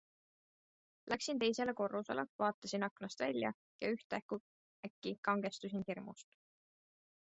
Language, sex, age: Estonian, female, 19-29